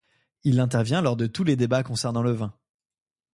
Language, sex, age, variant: French, male, 19-29, Français de métropole